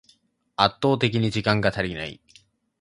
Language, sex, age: Japanese, male, 19-29